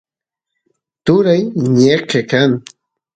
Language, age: Santiago del Estero Quichua, 30-39